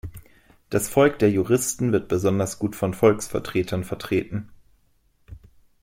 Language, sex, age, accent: German, male, 30-39, Deutschland Deutsch